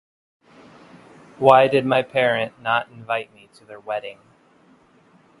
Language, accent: English, United States English